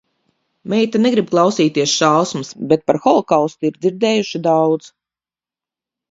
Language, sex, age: Latvian, female, 50-59